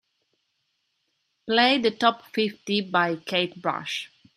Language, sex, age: English, female, 30-39